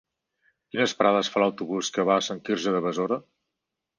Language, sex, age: Catalan, male, 40-49